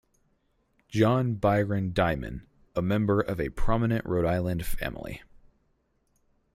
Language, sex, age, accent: English, male, 19-29, United States English